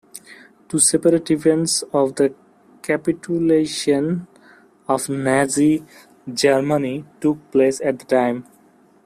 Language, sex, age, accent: English, male, 19-29, India and South Asia (India, Pakistan, Sri Lanka)